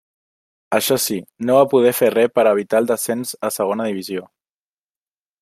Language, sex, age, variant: Catalan, male, under 19, Central